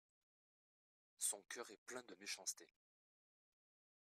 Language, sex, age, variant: French, male, 30-39, Français de métropole